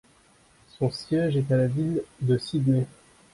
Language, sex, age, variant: French, male, 19-29, Français de métropole